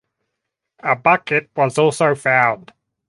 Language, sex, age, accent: English, male, 30-39, New Zealand English